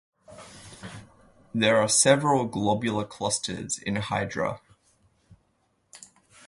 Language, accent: English, Australian English